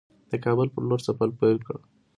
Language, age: Pashto, under 19